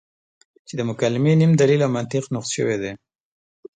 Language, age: Pashto, 19-29